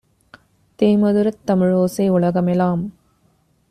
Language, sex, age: Tamil, female, 30-39